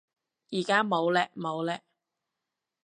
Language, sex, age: Cantonese, female, 19-29